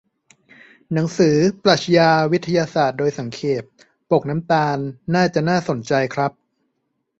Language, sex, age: Thai, male, 30-39